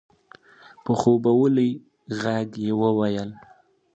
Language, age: Pashto, 19-29